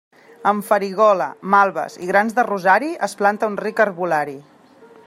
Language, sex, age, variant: Catalan, female, 30-39, Central